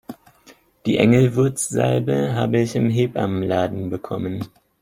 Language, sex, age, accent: German, male, 19-29, Deutschland Deutsch